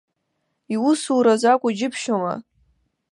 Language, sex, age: Abkhazian, female, under 19